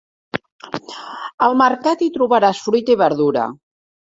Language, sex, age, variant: Catalan, female, 50-59, Central